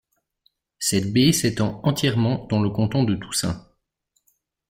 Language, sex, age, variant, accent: French, male, 30-39, Français d'Europe, Français de Suisse